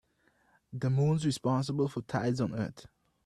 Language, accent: English, West Indies and Bermuda (Bahamas, Bermuda, Jamaica, Trinidad)